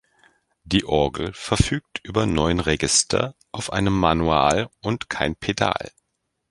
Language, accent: German, Deutschland Deutsch